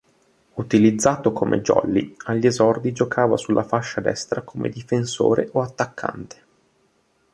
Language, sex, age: Italian, male, 19-29